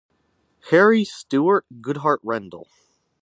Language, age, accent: English, under 19, United States English